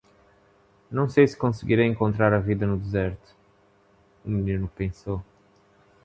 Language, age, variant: Portuguese, 40-49, Portuguese (Portugal)